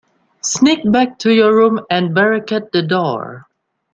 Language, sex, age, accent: English, male, 19-29, Malaysian English